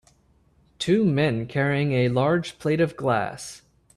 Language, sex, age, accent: English, male, 30-39, United States English